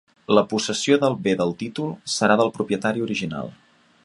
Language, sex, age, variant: Catalan, male, 19-29, Central